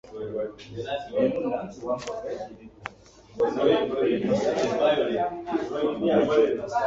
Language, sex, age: Ganda, female, 19-29